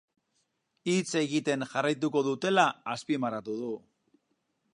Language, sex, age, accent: Basque, male, 30-39, Mendebalekoa (Araba, Bizkaia, Gipuzkoako mendebaleko herri batzuk)